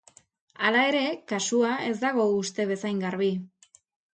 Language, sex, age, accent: Basque, female, 19-29, Erdialdekoa edo Nafarra (Gipuzkoa, Nafarroa)